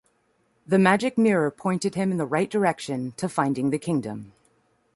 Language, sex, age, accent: English, female, 30-39, United States English